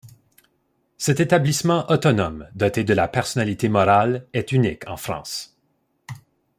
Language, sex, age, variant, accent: French, male, 30-39, Français d'Amérique du Nord, Français du Canada